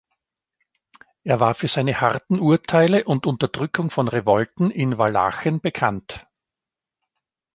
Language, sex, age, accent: German, male, 50-59, Österreichisches Deutsch